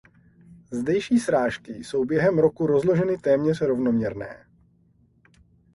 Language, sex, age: Czech, male, 30-39